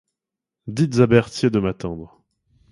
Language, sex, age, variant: French, male, 30-39, Français de métropole